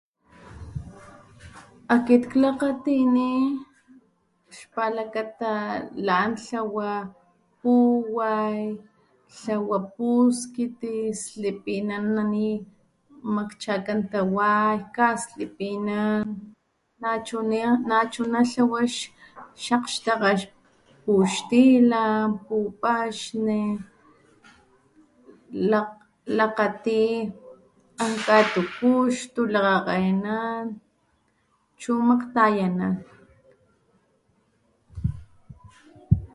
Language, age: Papantla Totonac, 30-39